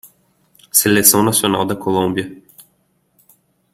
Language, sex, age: Portuguese, male, 19-29